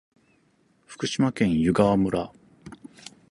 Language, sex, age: Japanese, male, 40-49